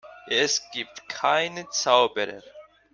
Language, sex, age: German, male, under 19